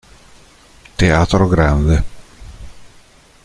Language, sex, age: Italian, male, 50-59